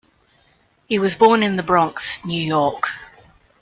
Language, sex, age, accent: English, female, 40-49, Australian English